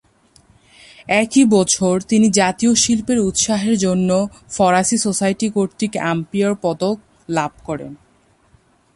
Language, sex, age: Bengali, female, 19-29